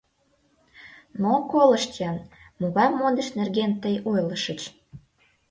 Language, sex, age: Mari, female, under 19